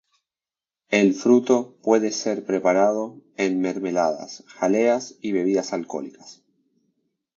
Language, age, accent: Spanish, 19-29, Rioplatense: Argentina, Uruguay, este de Bolivia, Paraguay